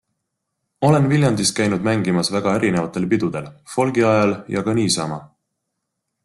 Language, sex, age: Estonian, male, 30-39